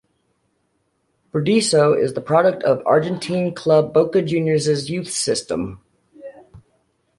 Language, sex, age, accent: English, male, 19-29, Irish English